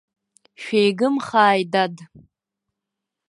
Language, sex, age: Abkhazian, female, under 19